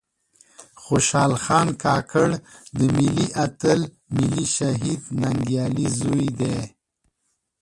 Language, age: Pashto, 40-49